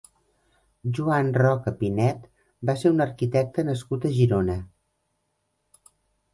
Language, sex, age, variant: Catalan, female, 50-59, Central